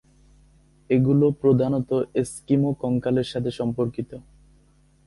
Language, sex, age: Bengali, male, 19-29